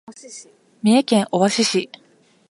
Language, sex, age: Japanese, female, 19-29